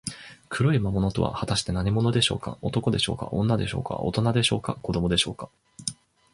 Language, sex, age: Japanese, male, 19-29